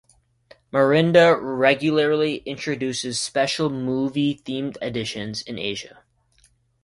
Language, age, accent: English, 19-29, United States English